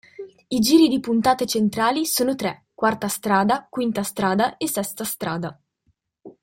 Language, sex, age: Italian, female, 19-29